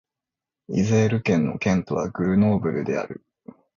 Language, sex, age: Japanese, male, 19-29